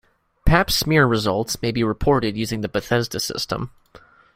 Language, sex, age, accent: English, male, under 19, Canadian English